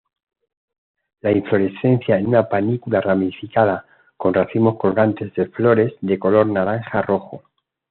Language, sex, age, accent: Spanish, male, 50-59, España: Centro-Sur peninsular (Madrid, Toledo, Castilla-La Mancha)